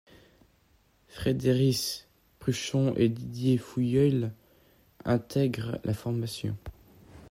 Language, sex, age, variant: French, male, under 19, Français de métropole